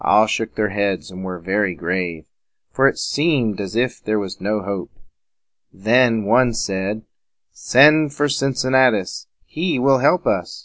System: none